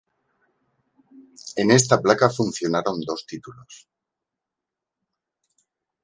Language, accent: Spanish, España: Centro-Sur peninsular (Madrid, Toledo, Castilla-La Mancha)